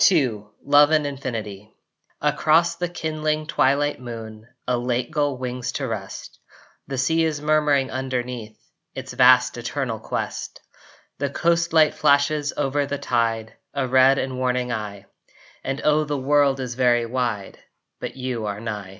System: none